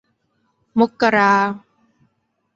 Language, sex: Thai, female